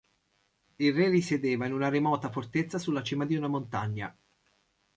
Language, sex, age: Italian, male, 40-49